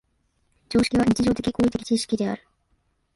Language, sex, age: Japanese, female, 19-29